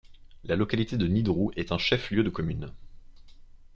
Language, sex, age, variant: French, male, 19-29, Français de métropole